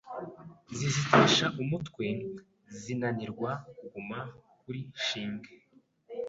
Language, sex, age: Kinyarwanda, male, 19-29